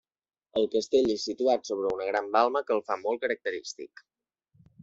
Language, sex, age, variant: Catalan, male, under 19, Central